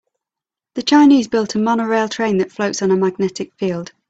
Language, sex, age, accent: English, female, 30-39, England English